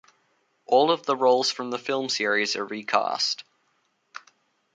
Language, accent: English, Australian English